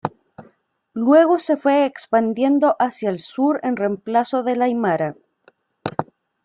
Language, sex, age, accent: Spanish, female, 30-39, Chileno: Chile, Cuyo